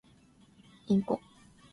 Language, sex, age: Japanese, female, under 19